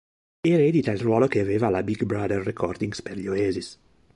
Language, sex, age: Italian, male, 30-39